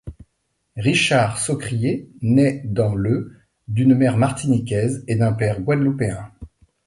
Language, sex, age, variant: French, male, 50-59, Français de métropole